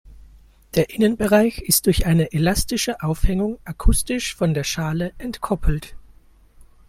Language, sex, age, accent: German, male, 19-29, Deutschland Deutsch